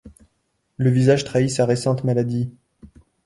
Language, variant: French, Français de métropole